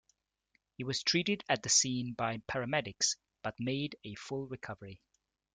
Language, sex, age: English, male, 30-39